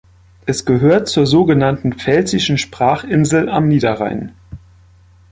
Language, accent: German, Deutschland Deutsch